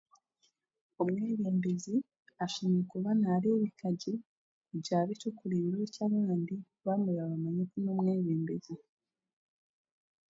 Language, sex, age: Chiga, female, 19-29